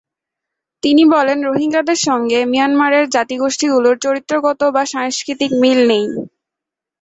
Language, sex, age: Bengali, female, 19-29